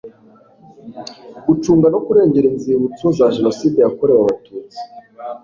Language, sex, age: Kinyarwanda, male, 19-29